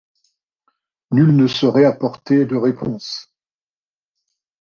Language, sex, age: French, male, 50-59